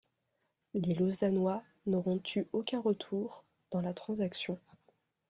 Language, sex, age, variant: French, female, under 19, Français de métropole